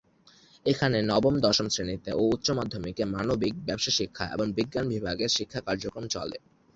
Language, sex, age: Bengali, male, 19-29